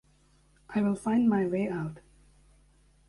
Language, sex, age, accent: English, male, 19-29, United States English